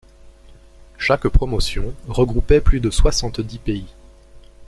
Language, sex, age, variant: French, male, 19-29, Français de métropole